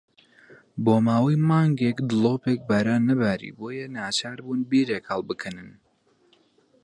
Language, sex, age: Central Kurdish, male, 19-29